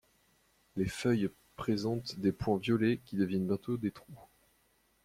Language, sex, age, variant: French, male, 19-29, Français de métropole